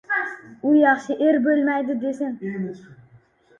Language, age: Uzbek, under 19